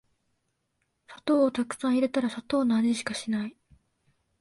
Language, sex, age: Japanese, female, 19-29